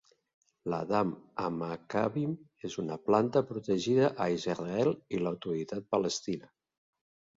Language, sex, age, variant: Catalan, male, 50-59, Central